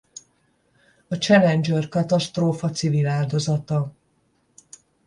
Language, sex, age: Hungarian, female, 60-69